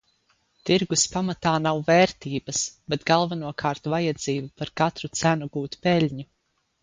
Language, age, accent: Latvian, under 19, Vidzemes